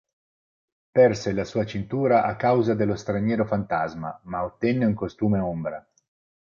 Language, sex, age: Italian, male, 40-49